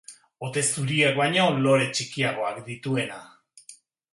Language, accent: Basque, Erdialdekoa edo Nafarra (Gipuzkoa, Nafarroa)